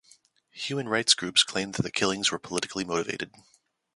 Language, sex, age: English, male, 40-49